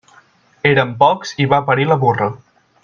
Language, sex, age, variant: Catalan, male, 19-29, Central